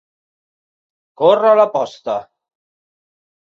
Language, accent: Catalan, Català central